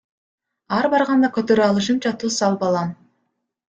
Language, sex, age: Kyrgyz, female, 19-29